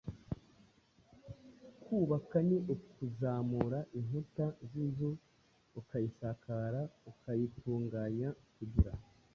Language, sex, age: Kinyarwanda, male, 19-29